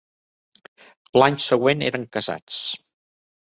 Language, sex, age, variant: Catalan, male, 60-69, Central